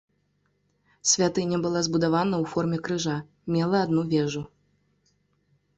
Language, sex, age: Belarusian, female, 19-29